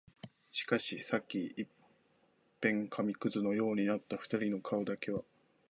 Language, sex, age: Japanese, male, 19-29